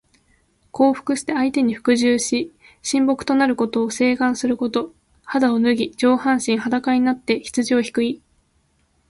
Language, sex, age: Japanese, female, 19-29